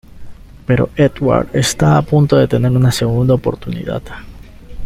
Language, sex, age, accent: Spanish, male, 19-29, Andino-Pacífico: Colombia, Perú, Ecuador, oeste de Bolivia y Venezuela andina